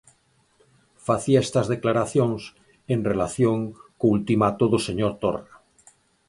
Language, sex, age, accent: Galician, male, 50-59, Oriental (común en zona oriental)